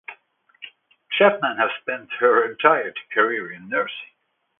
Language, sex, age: English, male, 50-59